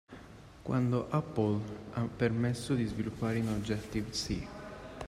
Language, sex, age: Italian, male, 19-29